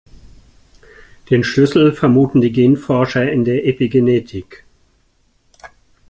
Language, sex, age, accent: German, male, 60-69, Deutschland Deutsch